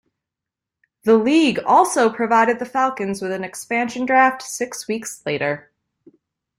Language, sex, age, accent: English, female, 19-29, United States English